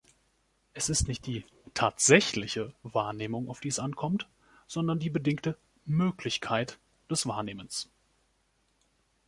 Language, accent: German, Deutschland Deutsch